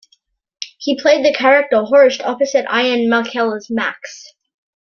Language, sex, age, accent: English, female, under 19, Canadian English